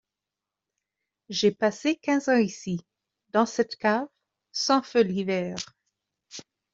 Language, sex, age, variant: French, female, 30-39, Français de métropole